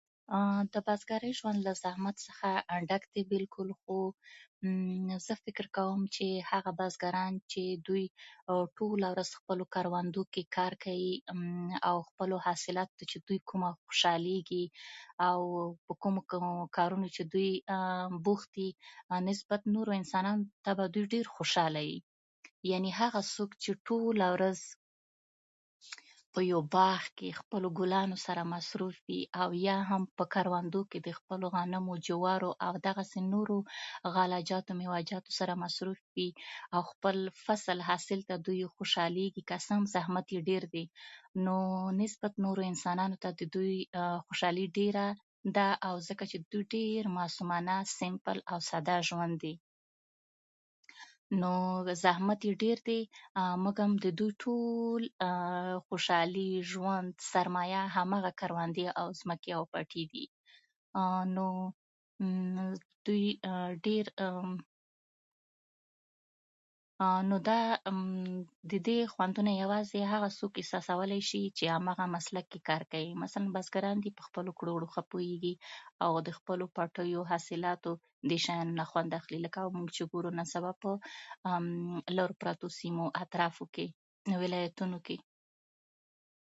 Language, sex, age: Pashto, female, 30-39